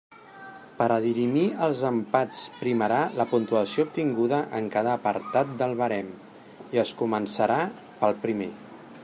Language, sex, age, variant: Catalan, male, 40-49, Central